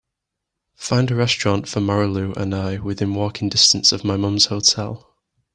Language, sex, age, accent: English, male, 19-29, England English